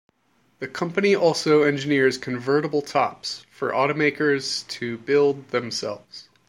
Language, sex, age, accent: English, male, 30-39, United States English